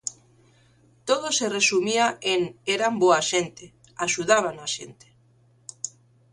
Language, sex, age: Galician, female, 50-59